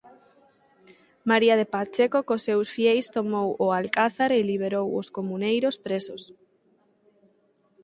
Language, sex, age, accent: Galician, female, 19-29, Oriental (común en zona oriental)